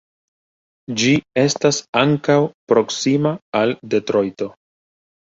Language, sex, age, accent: Esperanto, male, 30-39, Internacia